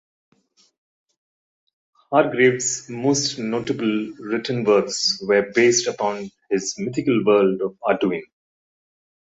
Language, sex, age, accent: English, male, 50-59, India and South Asia (India, Pakistan, Sri Lanka)